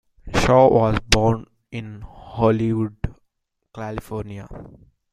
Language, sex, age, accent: English, male, 19-29, India and South Asia (India, Pakistan, Sri Lanka)